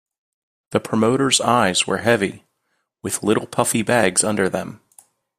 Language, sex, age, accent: English, male, 30-39, United States English